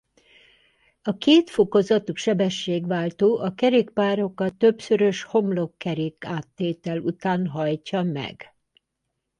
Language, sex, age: Hungarian, female, 70-79